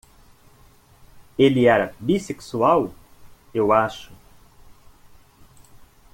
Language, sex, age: Portuguese, male, 30-39